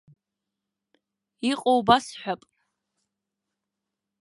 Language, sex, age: Abkhazian, female, under 19